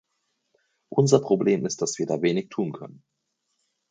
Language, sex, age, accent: German, female, under 19, Deutschland Deutsch